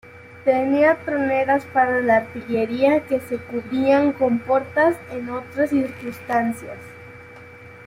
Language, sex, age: Spanish, female, 40-49